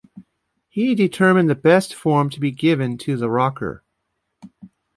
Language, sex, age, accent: English, male, 50-59, United States English